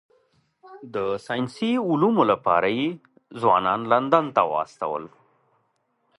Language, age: Pashto, 30-39